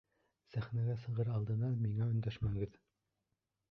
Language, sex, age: Bashkir, male, 19-29